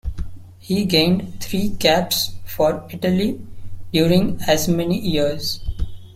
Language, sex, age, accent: English, male, 19-29, India and South Asia (India, Pakistan, Sri Lanka)